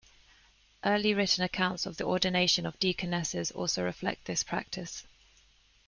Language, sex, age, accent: English, female, 30-39, England English